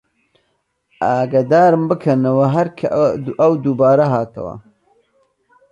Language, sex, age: Central Kurdish, male, 30-39